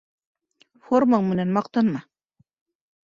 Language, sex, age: Bashkir, female, 60-69